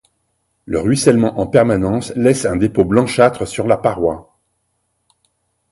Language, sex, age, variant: French, male, 60-69, Français de métropole